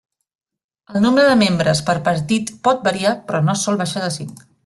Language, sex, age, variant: Catalan, female, 19-29, Nord-Occidental